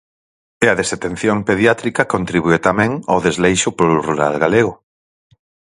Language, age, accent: Galician, 40-49, Atlántico (seseo e gheada)